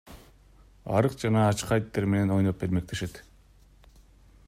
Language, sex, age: Kyrgyz, male, 19-29